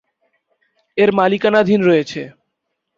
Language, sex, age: Bengali, male, 19-29